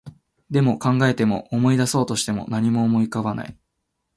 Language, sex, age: Japanese, male, 19-29